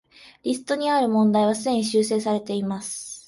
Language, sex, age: Japanese, female, 19-29